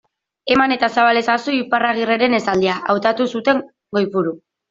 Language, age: Basque, 19-29